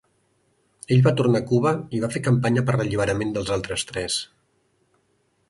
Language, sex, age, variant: Catalan, male, 50-59, Central